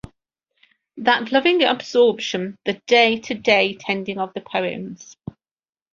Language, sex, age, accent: English, female, 50-59, England English